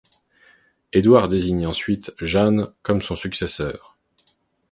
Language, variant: French, Français de métropole